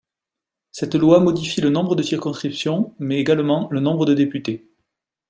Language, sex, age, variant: French, male, 30-39, Français de métropole